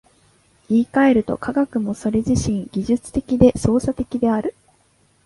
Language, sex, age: Japanese, female, 19-29